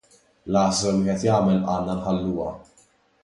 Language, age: Maltese, 19-29